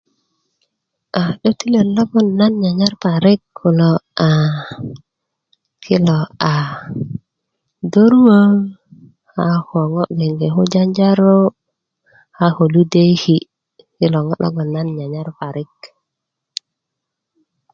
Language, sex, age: Kuku, female, 19-29